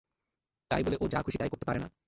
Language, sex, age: Bengali, male, 19-29